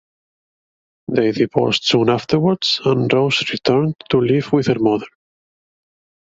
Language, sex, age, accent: English, male, 30-39, England English